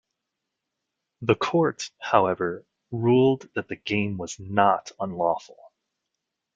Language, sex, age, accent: English, male, 30-39, United States English